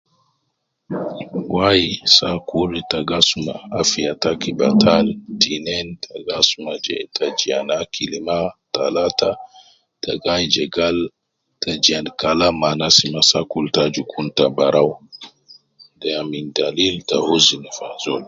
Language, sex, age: Nubi, male, 30-39